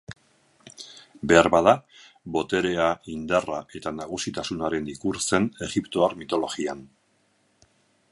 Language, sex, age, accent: Basque, male, 50-59, Erdialdekoa edo Nafarra (Gipuzkoa, Nafarroa)